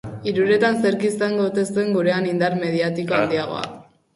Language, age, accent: Basque, under 19, Mendebalekoa (Araba, Bizkaia, Gipuzkoako mendebaleko herri batzuk)